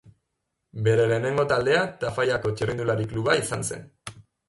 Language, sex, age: Basque, male, 19-29